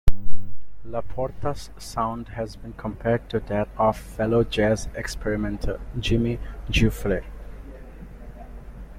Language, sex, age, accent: English, male, 19-29, India and South Asia (India, Pakistan, Sri Lanka)